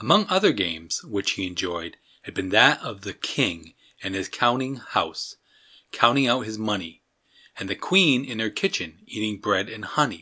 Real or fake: real